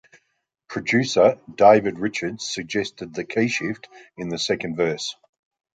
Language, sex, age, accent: English, male, 60-69, Australian English